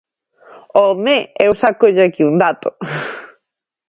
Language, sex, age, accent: Galician, female, 30-39, Normativo (estándar)